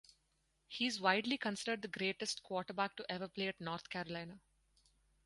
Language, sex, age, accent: English, female, 19-29, India and South Asia (India, Pakistan, Sri Lanka)